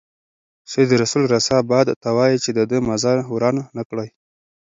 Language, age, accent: Pashto, 30-39, پکتیا ولایت، احمدزی